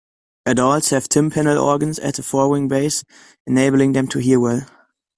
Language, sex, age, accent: English, male, under 19, United States English